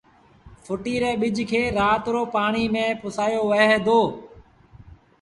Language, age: Sindhi Bhil, 40-49